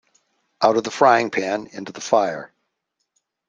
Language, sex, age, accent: English, male, 70-79, United States English